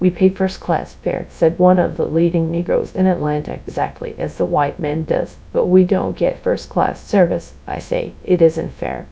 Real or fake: fake